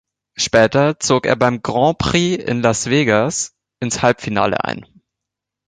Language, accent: German, Deutschland Deutsch